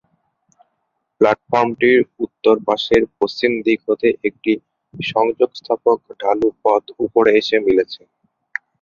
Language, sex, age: Bengali, male, under 19